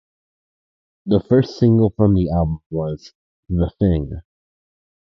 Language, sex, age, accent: English, male, under 19, United States English